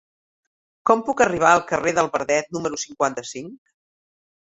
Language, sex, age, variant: Catalan, female, 60-69, Central